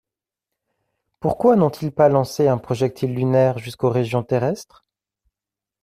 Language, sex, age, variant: French, male, 19-29, Français de métropole